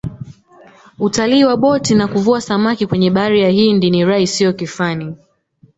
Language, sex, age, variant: Swahili, female, 19-29, Kiswahili Sanifu (EA)